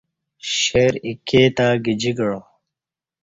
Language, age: Kati, 19-29